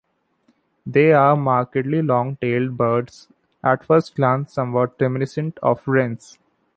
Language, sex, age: English, male, 19-29